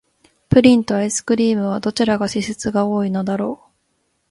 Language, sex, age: Japanese, female, 19-29